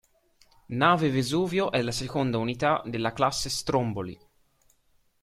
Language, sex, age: Italian, male, under 19